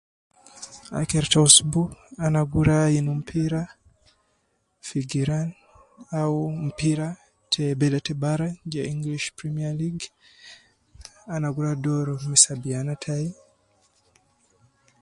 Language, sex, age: Nubi, male, 19-29